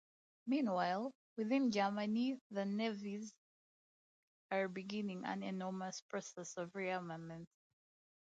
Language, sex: English, female